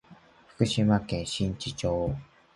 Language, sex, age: Japanese, male, 19-29